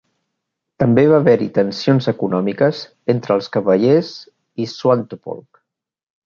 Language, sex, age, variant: Catalan, male, 40-49, Central